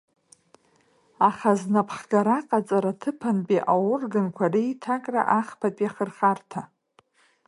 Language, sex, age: Abkhazian, female, 30-39